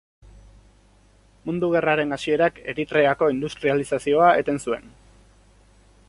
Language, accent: Basque, Erdialdekoa edo Nafarra (Gipuzkoa, Nafarroa)